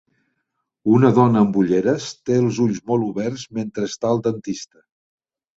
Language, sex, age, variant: Catalan, male, 70-79, Central